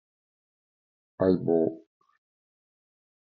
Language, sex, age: Japanese, male, 50-59